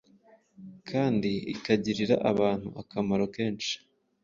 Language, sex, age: Kinyarwanda, male, 19-29